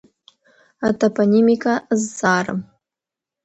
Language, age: Abkhazian, under 19